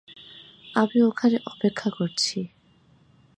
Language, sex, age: Bengali, female, 19-29